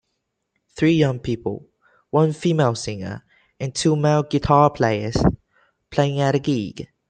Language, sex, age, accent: English, male, 19-29, England English